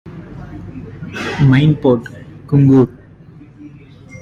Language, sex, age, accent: English, male, 19-29, India and South Asia (India, Pakistan, Sri Lanka)